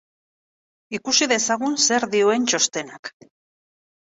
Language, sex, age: Basque, female, 40-49